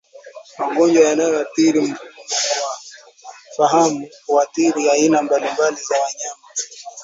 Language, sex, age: Swahili, male, 19-29